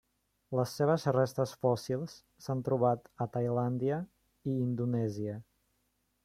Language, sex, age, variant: Catalan, male, 30-39, Central